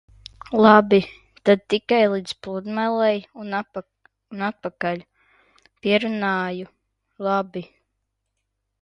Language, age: Latvian, under 19